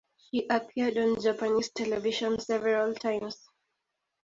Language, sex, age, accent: English, female, 19-29, United States English